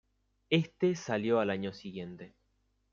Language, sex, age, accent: Spanish, male, 19-29, Rioplatense: Argentina, Uruguay, este de Bolivia, Paraguay